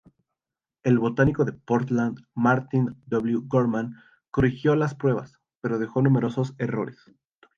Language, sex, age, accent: Spanish, male, 19-29, México